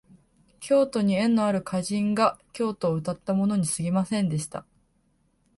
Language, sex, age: Japanese, female, under 19